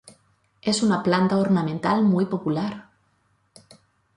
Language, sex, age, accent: Spanish, female, 40-49, España: Norte peninsular (Asturias, Castilla y León, Cantabria, País Vasco, Navarra, Aragón, La Rioja, Guadalajara, Cuenca)